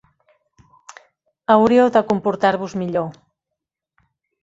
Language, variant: Catalan, Central